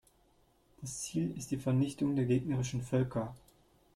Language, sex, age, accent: German, male, 19-29, Deutschland Deutsch